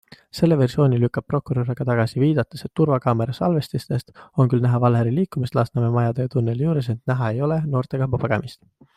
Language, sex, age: Estonian, male, 19-29